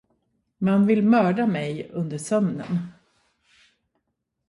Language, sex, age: Swedish, female, 40-49